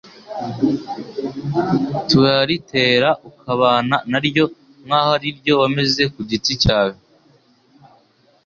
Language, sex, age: Kinyarwanda, male, under 19